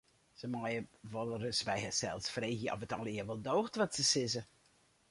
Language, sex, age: Western Frisian, female, 60-69